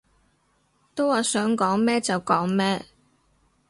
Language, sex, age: Cantonese, female, 19-29